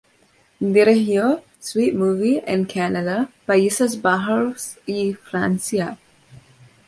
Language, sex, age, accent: Spanish, female, under 19, México